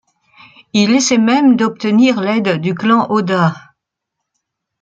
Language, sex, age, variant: French, female, 70-79, Français de métropole